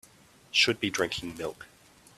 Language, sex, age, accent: English, male, 19-29, Australian English